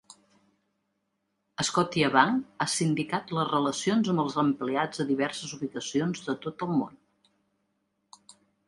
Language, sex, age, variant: Catalan, female, 60-69, Central